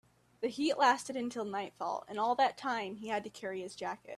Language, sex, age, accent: English, female, under 19, United States English